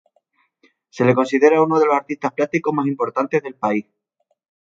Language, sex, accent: Spanish, male, España: Sur peninsular (Andalucia, Extremadura, Murcia)